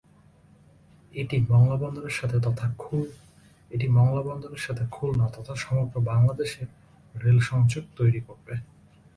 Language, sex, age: Bengali, male, 19-29